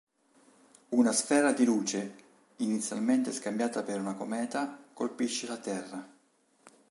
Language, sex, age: Italian, male, 50-59